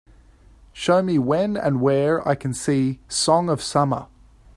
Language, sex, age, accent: English, male, 19-29, Australian English